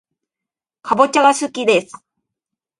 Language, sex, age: Japanese, female, 40-49